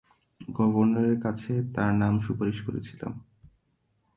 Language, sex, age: Bengali, male, 19-29